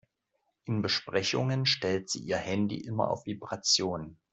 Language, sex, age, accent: German, male, 40-49, Deutschland Deutsch